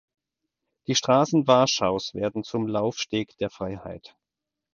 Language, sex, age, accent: German, male, 40-49, Deutschland Deutsch